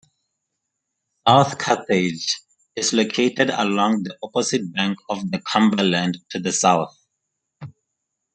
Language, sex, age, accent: English, male, 19-29, Southern African (South Africa, Zimbabwe, Namibia)